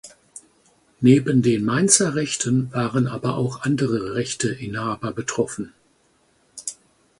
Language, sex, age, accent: German, male, 50-59, Deutschland Deutsch